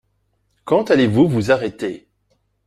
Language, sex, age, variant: French, male, 40-49, Français de métropole